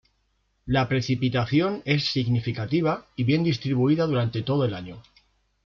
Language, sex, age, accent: Spanish, male, 40-49, España: Centro-Sur peninsular (Madrid, Toledo, Castilla-La Mancha)